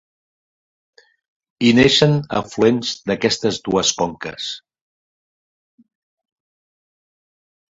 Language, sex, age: Catalan, male, 50-59